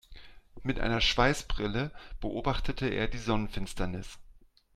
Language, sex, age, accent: German, male, 40-49, Deutschland Deutsch